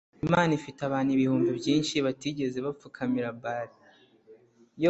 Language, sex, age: Kinyarwanda, male, under 19